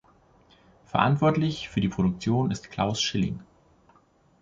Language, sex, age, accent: German, male, 19-29, Deutschland Deutsch